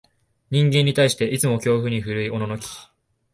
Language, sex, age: Japanese, male, 19-29